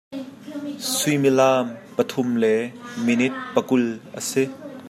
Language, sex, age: Hakha Chin, male, 30-39